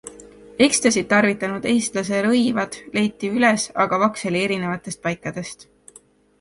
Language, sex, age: Estonian, female, 19-29